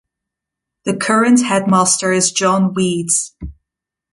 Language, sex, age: English, female, 19-29